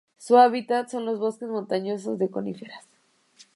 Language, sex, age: Spanish, female, 19-29